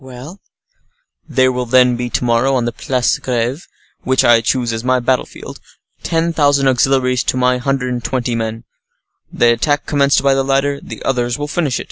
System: none